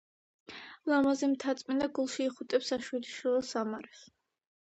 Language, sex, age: Georgian, female, under 19